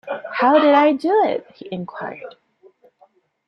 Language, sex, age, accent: English, female, 19-29, Singaporean English